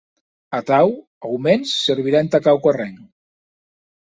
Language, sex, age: Occitan, male, 60-69